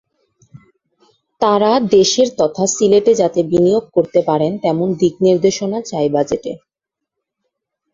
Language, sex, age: Bengali, female, 19-29